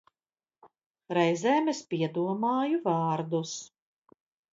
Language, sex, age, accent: Latvian, male, 50-59, Vidus dialekts